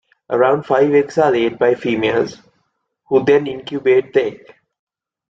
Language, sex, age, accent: English, male, 19-29, United States English